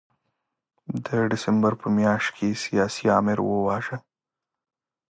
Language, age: Pashto, 19-29